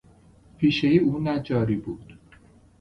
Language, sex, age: Persian, male, 30-39